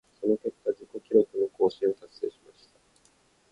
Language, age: Japanese, under 19